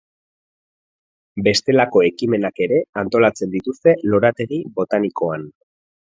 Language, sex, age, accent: Basque, male, 40-49, Erdialdekoa edo Nafarra (Gipuzkoa, Nafarroa)